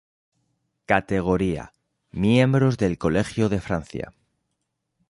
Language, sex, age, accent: Spanish, male, 19-29, España: Norte peninsular (Asturias, Castilla y León, Cantabria, País Vasco, Navarra, Aragón, La Rioja, Guadalajara, Cuenca)